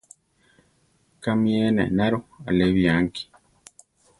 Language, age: Central Tarahumara, 19-29